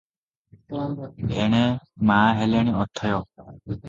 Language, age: Odia, 19-29